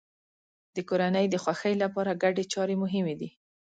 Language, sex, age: Pashto, female, 19-29